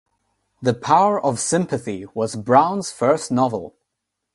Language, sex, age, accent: English, male, 19-29, England English; India and South Asia (India, Pakistan, Sri Lanka)